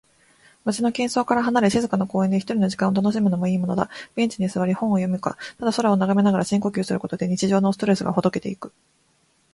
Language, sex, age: Japanese, female, 19-29